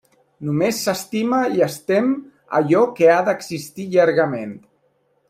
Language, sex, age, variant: Catalan, male, 30-39, Central